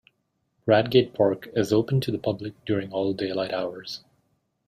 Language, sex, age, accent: English, male, 19-29, United States English